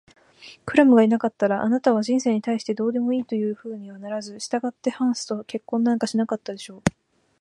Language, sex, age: Japanese, female, 19-29